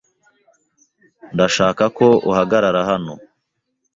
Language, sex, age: Kinyarwanda, male, 19-29